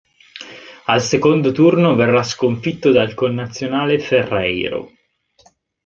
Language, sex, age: Italian, male, 19-29